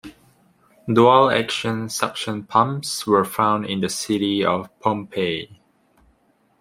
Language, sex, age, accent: English, male, 19-29, Singaporean English